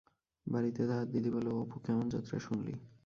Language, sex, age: Bengali, male, 19-29